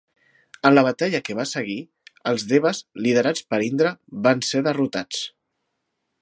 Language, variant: Catalan, Central